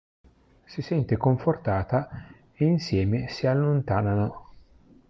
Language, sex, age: Italian, male, 50-59